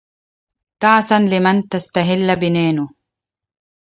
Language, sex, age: Arabic, female, 19-29